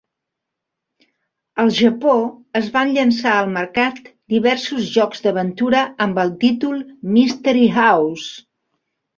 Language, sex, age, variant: Catalan, female, 50-59, Central